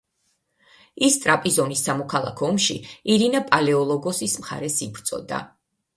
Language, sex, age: Georgian, female, 50-59